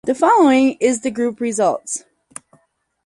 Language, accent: English, United States English